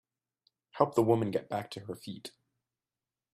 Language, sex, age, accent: English, male, 19-29, Australian English